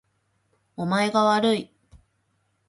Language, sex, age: Japanese, female, 19-29